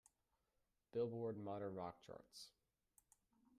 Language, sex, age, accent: English, male, 19-29, United States English